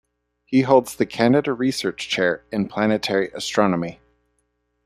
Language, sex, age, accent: English, male, 30-39, United States English